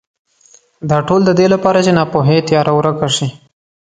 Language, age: Pashto, 19-29